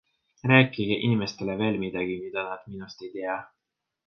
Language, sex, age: Estonian, male, 19-29